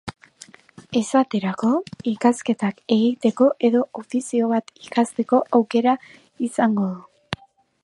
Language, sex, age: Basque, female, under 19